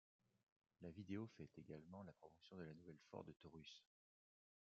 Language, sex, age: French, male, 40-49